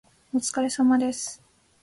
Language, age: Japanese, 19-29